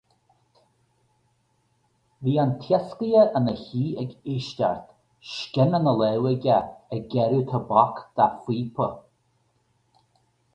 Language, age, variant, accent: Irish, 50-59, Gaeilge Uladh, Cainteoir dúchais, Gaeltacht